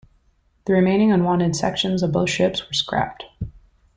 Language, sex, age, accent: English, female, 30-39, United States English